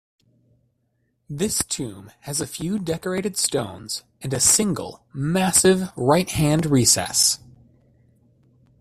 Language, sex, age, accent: English, male, 30-39, United States English